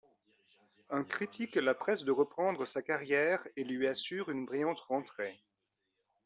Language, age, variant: French, 40-49, Français de métropole